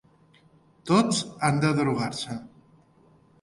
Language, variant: Catalan, Central